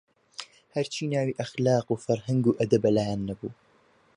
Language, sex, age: Central Kurdish, male, under 19